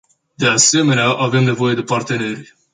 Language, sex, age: Romanian, male, 19-29